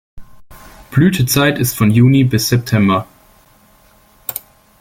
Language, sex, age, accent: German, male, 19-29, Deutschland Deutsch